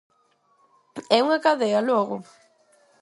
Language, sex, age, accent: Galician, female, under 19, Neofalante